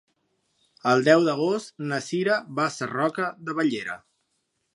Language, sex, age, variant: Catalan, male, 30-39, Central